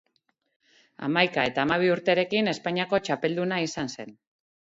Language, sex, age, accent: Basque, female, 40-49, Mendebalekoa (Araba, Bizkaia, Gipuzkoako mendebaleko herri batzuk)